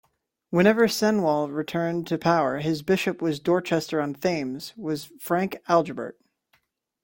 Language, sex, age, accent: English, male, 19-29, United States English